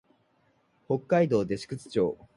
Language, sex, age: Japanese, male, 19-29